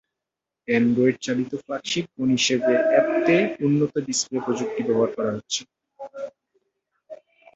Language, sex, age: Bengali, male, 19-29